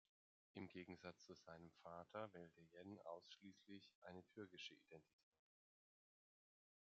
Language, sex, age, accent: German, male, 30-39, Deutschland Deutsch